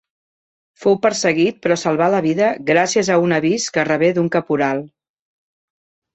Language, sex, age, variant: Catalan, female, 50-59, Central